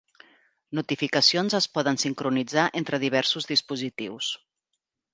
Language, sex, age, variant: Catalan, female, 40-49, Central